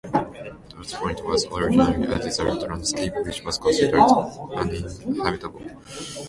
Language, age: English, 19-29